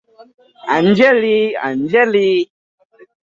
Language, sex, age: Bengali, male, under 19